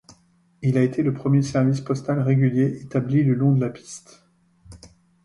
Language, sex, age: French, male, 50-59